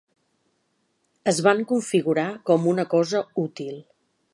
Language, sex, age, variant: Catalan, female, 50-59, Central